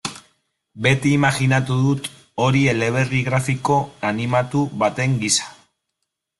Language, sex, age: Basque, male, 30-39